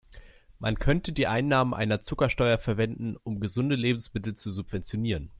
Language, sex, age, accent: German, male, 19-29, Deutschland Deutsch